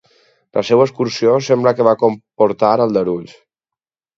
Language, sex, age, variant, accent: Catalan, male, 30-39, Valencià meridional, valencià